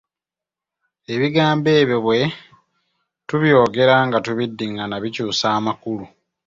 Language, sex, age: Ganda, male, 19-29